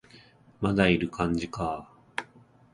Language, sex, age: Japanese, male, 30-39